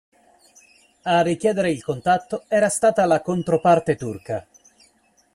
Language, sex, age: Italian, male, 19-29